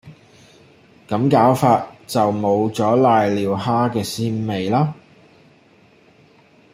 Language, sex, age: Cantonese, male, 30-39